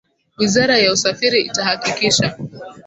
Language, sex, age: Swahili, female, 19-29